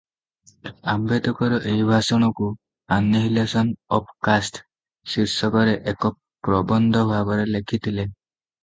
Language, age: Odia, 19-29